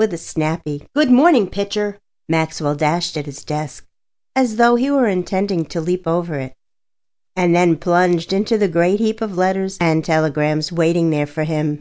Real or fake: real